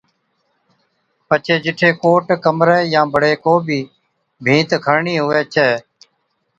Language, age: Od, 40-49